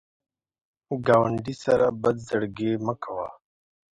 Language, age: Pashto, 19-29